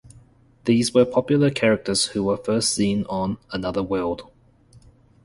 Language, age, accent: English, 19-29, New Zealand English